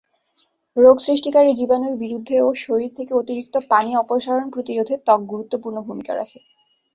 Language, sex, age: Bengali, female, 19-29